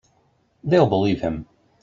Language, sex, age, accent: English, male, 30-39, United States English